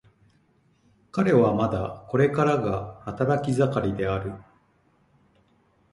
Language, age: Japanese, 50-59